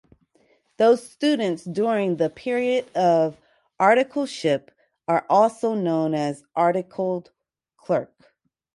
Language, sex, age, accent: English, female, 40-49, United States English